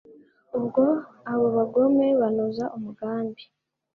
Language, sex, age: Kinyarwanda, female, 19-29